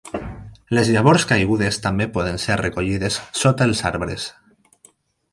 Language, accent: Catalan, valencià